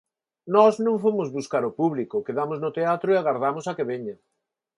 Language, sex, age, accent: Galician, male, 50-59, Neofalante